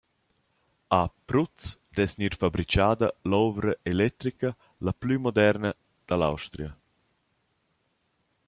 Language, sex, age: Romansh, male, 30-39